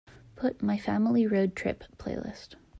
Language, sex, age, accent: English, female, 30-39, United States English